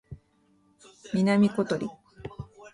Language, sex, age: Japanese, female, 40-49